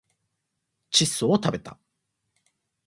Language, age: Japanese, 19-29